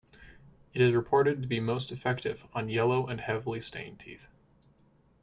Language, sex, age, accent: English, male, 19-29, United States English